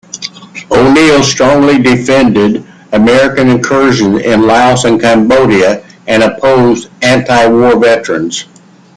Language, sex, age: English, male, 60-69